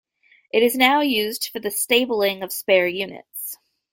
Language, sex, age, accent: English, female, 19-29, United States English